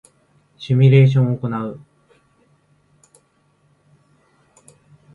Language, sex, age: Japanese, male, 19-29